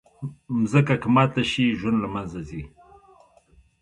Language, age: Pashto, 60-69